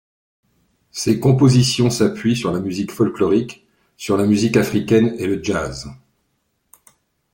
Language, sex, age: French, male, 50-59